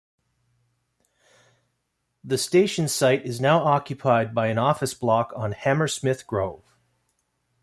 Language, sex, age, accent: English, male, 40-49, Canadian English